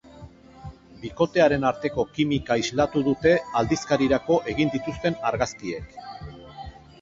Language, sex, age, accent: Basque, male, 50-59, Erdialdekoa edo Nafarra (Gipuzkoa, Nafarroa)